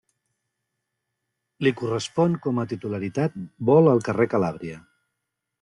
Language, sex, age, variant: Catalan, male, 50-59, Central